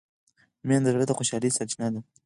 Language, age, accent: Pashto, 19-29, کندهاری لهجه